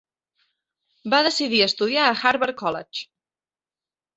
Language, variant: Catalan, Central